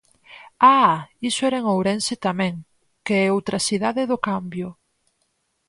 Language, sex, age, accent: Galician, female, 30-39, Atlántico (seseo e gheada)